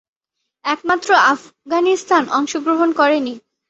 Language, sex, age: Bengali, female, 19-29